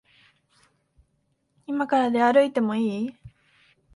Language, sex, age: Japanese, female, 19-29